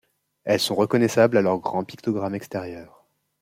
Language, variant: French, Français de métropole